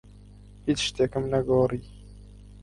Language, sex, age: Central Kurdish, male, 19-29